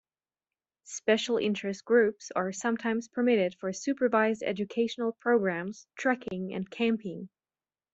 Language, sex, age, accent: English, female, 19-29, United States English